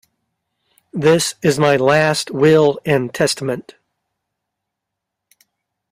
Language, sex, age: English, male, 50-59